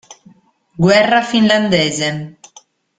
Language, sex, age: Italian, female, 50-59